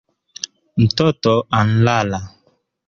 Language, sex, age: Swahili, male, 30-39